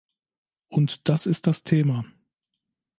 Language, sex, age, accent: German, male, 40-49, Deutschland Deutsch